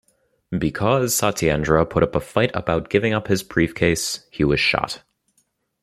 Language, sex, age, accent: English, male, 19-29, United States English